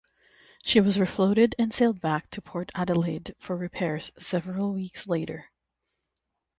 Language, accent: English, United States English; Canadian English